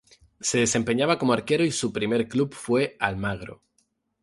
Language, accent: Spanish, España: Islas Canarias